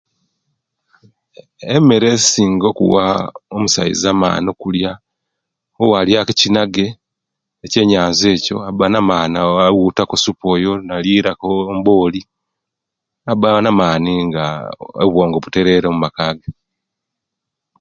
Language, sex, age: Kenyi, male, 50-59